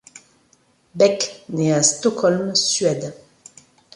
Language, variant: French, Français de métropole